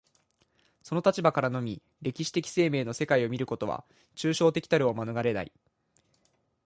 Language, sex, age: Japanese, male, 19-29